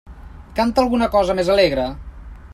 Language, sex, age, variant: Catalan, male, 40-49, Central